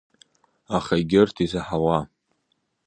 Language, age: Abkhazian, under 19